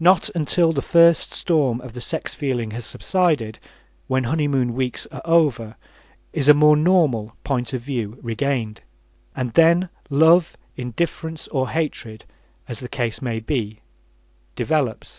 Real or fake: real